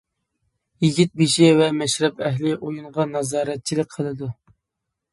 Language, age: Uyghur, 19-29